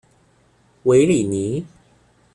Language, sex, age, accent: Chinese, male, under 19, 出生地：江西省